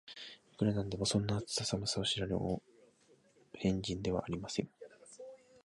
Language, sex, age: Japanese, male, 19-29